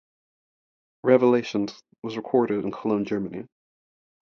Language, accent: English, United States English